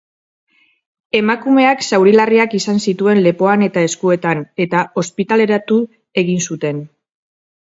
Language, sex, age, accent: Basque, female, 40-49, Mendebalekoa (Araba, Bizkaia, Gipuzkoako mendebaleko herri batzuk)